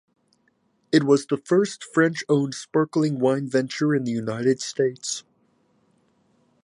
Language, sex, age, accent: English, male, 40-49, United States English